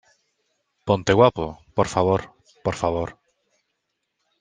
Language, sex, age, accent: Spanish, male, 30-39, España: Sur peninsular (Andalucia, Extremadura, Murcia)